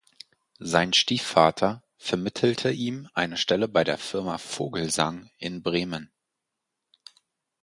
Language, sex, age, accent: German, male, 19-29, Deutschland Deutsch